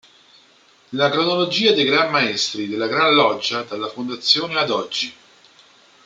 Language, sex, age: Italian, male, 40-49